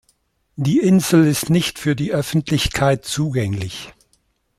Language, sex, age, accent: German, male, 70-79, Schweizerdeutsch